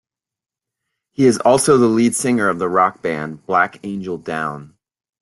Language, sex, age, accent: English, male, 40-49, United States English